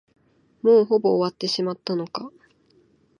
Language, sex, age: Japanese, female, 19-29